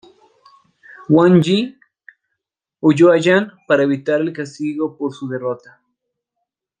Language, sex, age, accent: Spanish, male, 19-29, Andino-Pacífico: Colombia, Perú, Ecuador, oeste de Bolivia y Venezuela andina